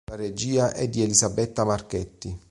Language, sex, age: Italian, male, 30-39